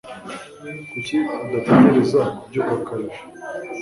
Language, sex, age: Kinyarwanda, male, 19-29